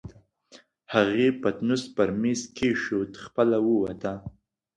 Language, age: Pashto, 19-29